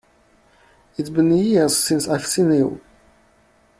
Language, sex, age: English, male, 30-39